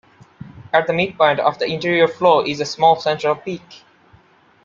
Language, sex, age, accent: English, male, 19-29, India and South Asia (India, Pakistan, Sri Lanka)